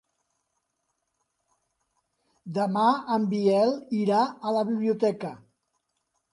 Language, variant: Catalan, Central